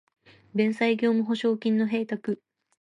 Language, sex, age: Japanese, female, 30-39